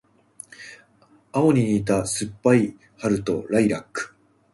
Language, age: Japanese, 30-39